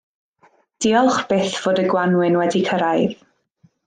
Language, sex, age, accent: Welsh, female, 19-29, Y Deyrnas Unedig Cymraeg